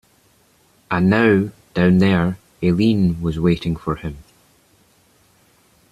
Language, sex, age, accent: English, male, under 19, Scottish English